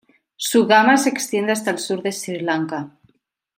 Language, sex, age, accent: Spanish, female, 30-39, España: Centro-Sur peninsular (Madrid, Toledo, Castilla-La Mancha)